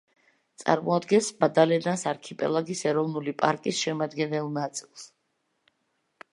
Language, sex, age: Georgian, female, 40-49